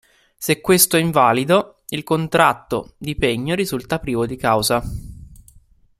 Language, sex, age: Italian, male, 19-29